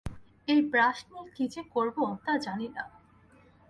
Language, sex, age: Bengali, female, 19-29